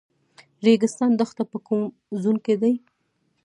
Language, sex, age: Pashto, female, 19-29